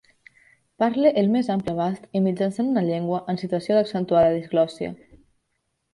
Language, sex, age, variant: Catalan, female, 19-29, Central